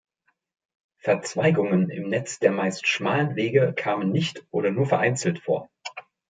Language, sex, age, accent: German, male, 40-49, Deutschland Deutsch